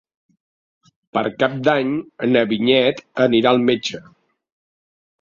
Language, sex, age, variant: Catalan, male, 50-59, Central